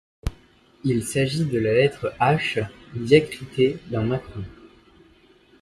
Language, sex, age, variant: French, male, 19-29, Français de métropole